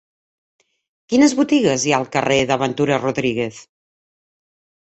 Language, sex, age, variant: Catalan, female, 50-59, Central